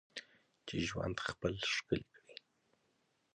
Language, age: Pashto, 19-29